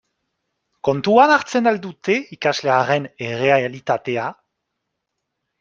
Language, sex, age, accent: Basque, male, 40-49, Nafar-lapurtarra edo Zuberotarra (Lapurdi, Nafarroa Beherea, Zuberoa)